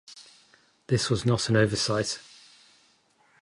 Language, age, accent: English, 50-59, England English